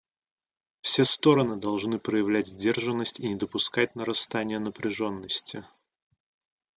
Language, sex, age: Russian, male, 30-39